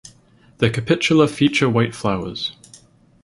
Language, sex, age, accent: English, male, under 19, England English